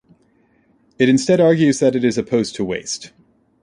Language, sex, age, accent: English, male, 30-39, United States English